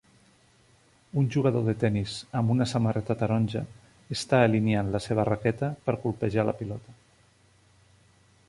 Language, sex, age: Catalan, male, 40-49